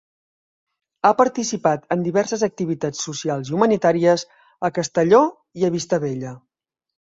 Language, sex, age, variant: Catalan, male, 40-49, Central